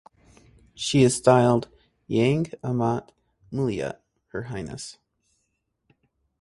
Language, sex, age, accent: English, male, 19-29, United States English